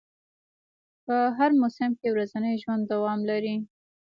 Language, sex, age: Pashto, female, 19-29